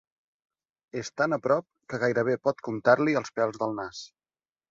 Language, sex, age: Catalan, male, 19-29